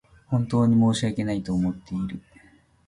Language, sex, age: Japanese, male, 30-39